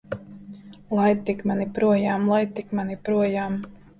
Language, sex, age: Latvian, female, 30-39